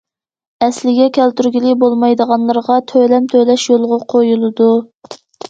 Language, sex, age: Uyghur, female, 19-29